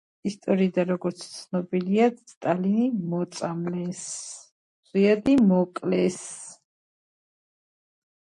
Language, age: Georgian, 40-49